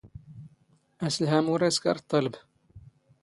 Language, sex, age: Standard Moroccan Tamazight, male, 30-39